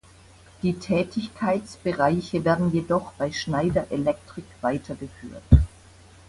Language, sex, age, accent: German, female, 60-69, Deutschland Deutsch